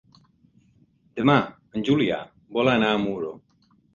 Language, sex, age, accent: Catalan, male, 50-59, occidental